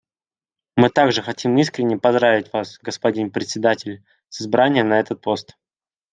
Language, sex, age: Russian, male, 19-29